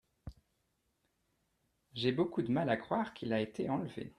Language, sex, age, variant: French, male, 30-39, Français de métropole